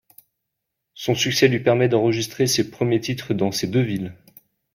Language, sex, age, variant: French, male, 30-39, Français de métropole